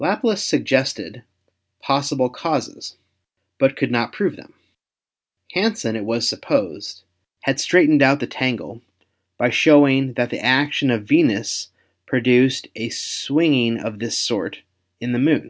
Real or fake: real